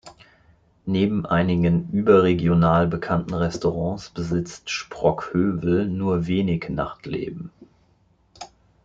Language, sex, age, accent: German, male, 40-49, Deutschland Deutsch